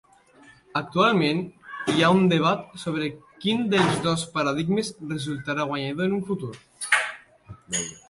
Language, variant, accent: Catalan, Nord-Occidental, nord-occidental